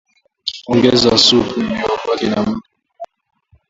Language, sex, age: Swahili, male, under 19